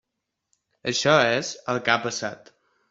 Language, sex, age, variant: Catalan, male, under 19, Balear